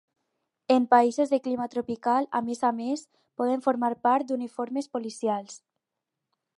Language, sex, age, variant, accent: Catalan, female, under 19, Alacantí, aprenent (recent, des del castellà)